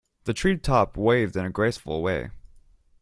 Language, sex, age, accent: English, male, 19-29, United States English